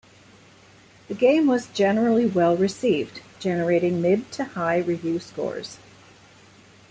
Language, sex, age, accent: English, female, 60-69, Canadian English